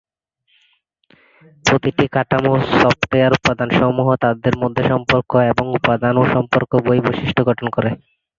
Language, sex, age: Bengali, male, 19-29